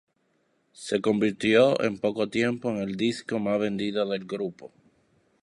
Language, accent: Spanish, Caribe: Cuba, Venezuela, Puerto Rico, República Dominicana, Panamá, Colombia caribeña, México caribeño, Costa del golfo de México